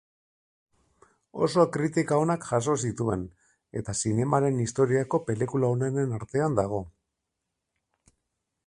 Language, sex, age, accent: Basque, male, 40-49, Mendebalekoa (Araba, Bizkaia, Gipuzkoako mendebaleko herri batzuk)